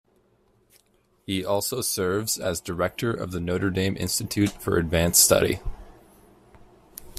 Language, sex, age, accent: English, male, 19-29, United States English